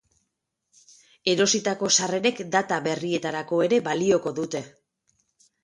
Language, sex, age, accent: Basque, female, 30-39, Mendebalekoa (Araba, Bizkaia, Gipuzkoako mendebaleko herri batzuk)